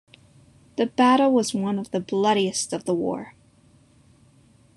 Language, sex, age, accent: English, female, under 19, United States English